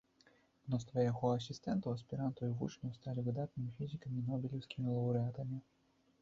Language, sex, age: Belarusian, male, 19-29